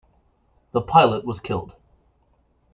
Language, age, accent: English, 19-29, United States English